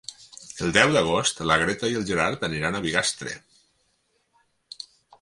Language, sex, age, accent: Catalan, male, 50-59, valencià